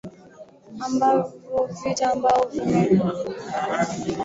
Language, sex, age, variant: Swahili, female, 19-29, Kiswahili Sanifu (EA)